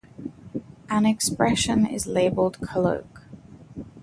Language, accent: English, Southern African (South Africa, Zimbabwe, Namibia)